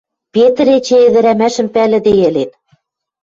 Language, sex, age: Western Mari, female, 50-59